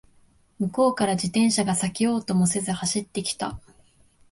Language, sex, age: Japanese, female, 19-29